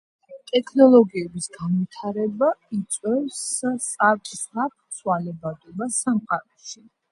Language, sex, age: Georgian, female, 50-59